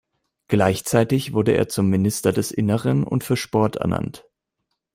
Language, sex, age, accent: German, male, 19-29, Deutschland Deutsch